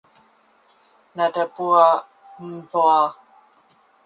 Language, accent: English, England English